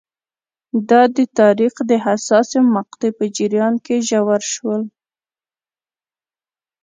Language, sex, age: Pashto, female, 19-29